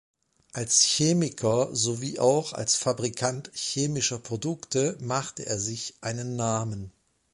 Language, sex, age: German, male, 40-49